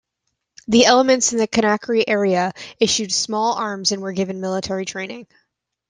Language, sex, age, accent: English, female, 19-29, United States English